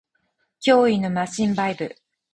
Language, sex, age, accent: Japanese, female, 40-49, 標準語